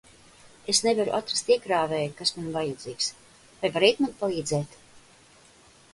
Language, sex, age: Latvian, female, 50-59